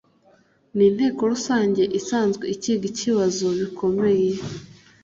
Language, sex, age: Kinyarwanda, female, 19-29